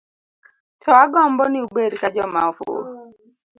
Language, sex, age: Luo (Kenya and Tanzania), female, 30-39